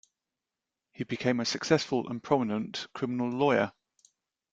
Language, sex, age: English, male, 40-49